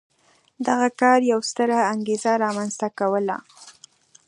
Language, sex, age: Pashto, female, 19-29